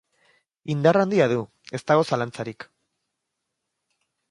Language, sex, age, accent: Basque, male, 19-29, Erdialdekoa edo Nafarra (Gipuzkoa, Nafarroa)